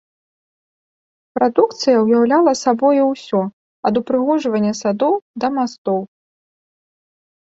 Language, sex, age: Belarusian, female, 30-39